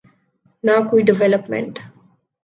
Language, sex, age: Urdu, female, 19-29